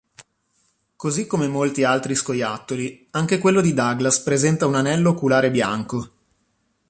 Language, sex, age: Italian, male, 30-39